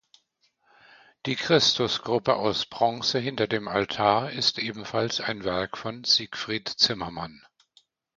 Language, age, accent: German, 70-79, Deutschland Deutsch